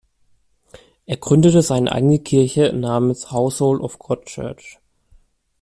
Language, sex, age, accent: German, male, 19-29, Deutschland Deutsch